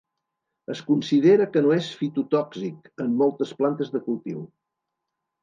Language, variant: Catalan, Septentrional